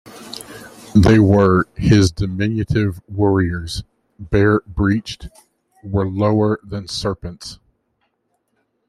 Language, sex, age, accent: English, male, 30-39, United States English